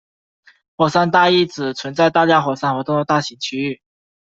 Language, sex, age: Chinese, male, 19-29